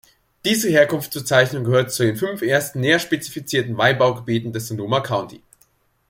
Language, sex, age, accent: German, male, under 19, Deutschland Deutsch